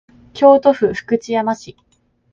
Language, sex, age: Japanese, female, 19-29